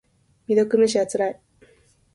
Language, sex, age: Japanese, female, under 19